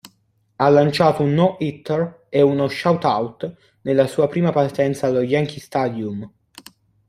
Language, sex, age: Italian, male, under 19